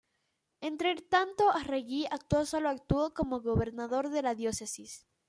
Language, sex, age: Spanish, female, 19-29